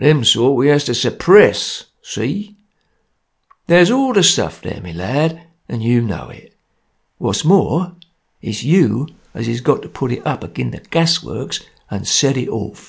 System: none